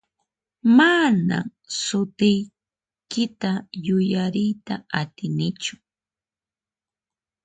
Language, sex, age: Puno Quechua, female, 30-39